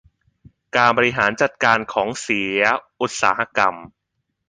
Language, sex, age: Thai, male, 19-29